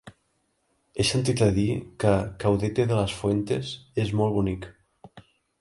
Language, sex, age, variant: Catalan, male, 19-29, Central